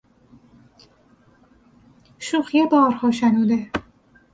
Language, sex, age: Persian, female, 40-49